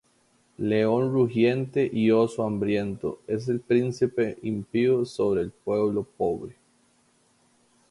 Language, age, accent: Spanish, 30-39, América central